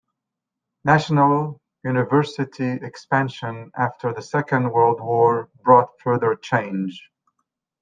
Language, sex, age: English, male, 50-59